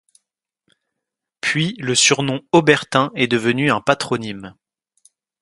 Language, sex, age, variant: French, male, 19-29, Français de métropole